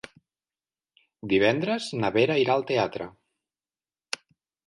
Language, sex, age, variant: Catalan, male, 30-39, Central